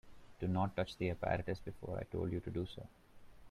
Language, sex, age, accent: English, male, 19-29, India and South Asia (India, Pakistan, Sri Lanka)